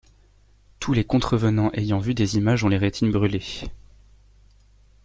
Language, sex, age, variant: French, male, 19-29, Français de métropole